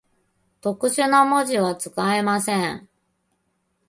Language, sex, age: Japanese, female, 30-39